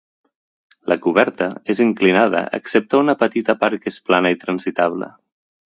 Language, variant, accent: Catalan, Central, central